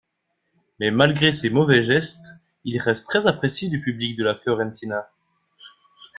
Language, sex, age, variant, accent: French, male, 19-29, Français d'Europe, Français de Suisse